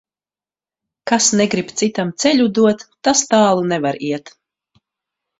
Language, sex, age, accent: Latvian, female, 30-39, Latgaliešu